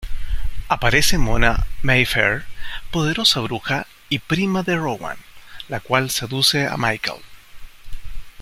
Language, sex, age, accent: Spanish, male, 40-49, Chileno: Chile, Cuyo